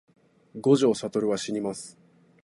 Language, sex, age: Japanese, male, 19-29